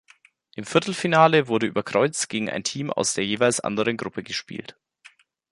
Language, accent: German, Deutschland Deutsch